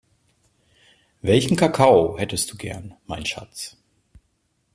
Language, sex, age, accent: German, male, 40-49, Deutschland Deutsch